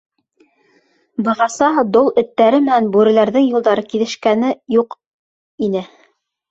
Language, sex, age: Bashkir, female, 30-39